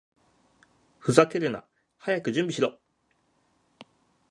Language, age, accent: Japanese, 30-39, 標準